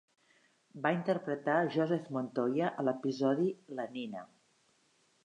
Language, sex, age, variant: Catalan, female, 50-59, Central